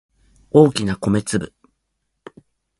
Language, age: Japanese, under 19